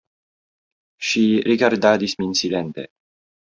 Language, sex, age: Esperanto, male, 19-29